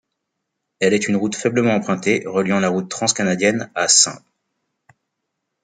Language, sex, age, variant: French, male, 40-49, Français de métropole